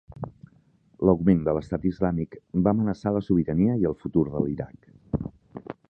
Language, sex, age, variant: Catalan, male, 40-49, Central